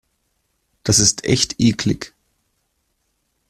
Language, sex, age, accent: German, male, 19-29, Deutschland Deutsch